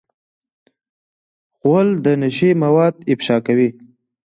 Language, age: Pashto, 19-29